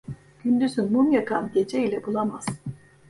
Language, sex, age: Turkish, female, 50-59